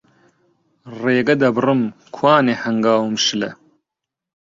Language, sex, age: Central Kurdish, male, 30-39